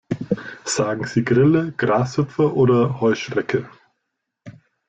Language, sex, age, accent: German, male, 19-29, Deutschland Deutsch